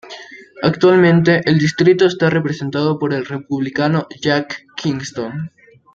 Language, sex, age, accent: Spanish, male, under 19, Andino-Pacífico: Colombia, Perú, Ecuador, oeste de Bolivia y Venezuela andina